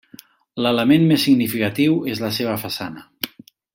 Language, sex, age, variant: Catalan, male, 50-59, Central